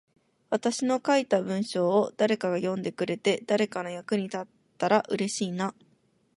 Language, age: Japanese, 19-29